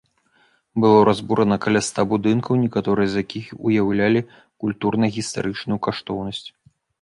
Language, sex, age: Belarusian, male, 30-39